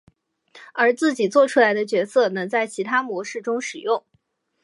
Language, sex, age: Chinese, female, 19-29